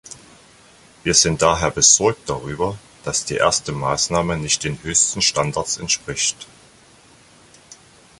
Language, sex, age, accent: German, male, 50-59, Deutschland Deutsch